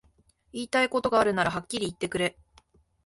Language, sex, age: Japanese, female, 19-29